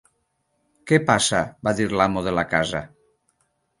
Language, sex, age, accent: Catalan, male, 50-59, valencià